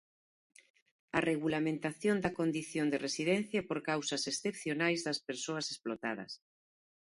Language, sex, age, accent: Galician, female, 40-49, Normativo (estándar)